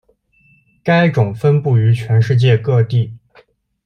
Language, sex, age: Chinese, male, 19-29